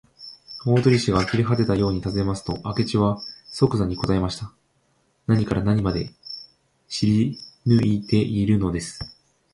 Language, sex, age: Japanese, male, 19-29